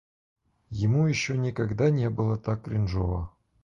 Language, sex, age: Russian, male, 30-39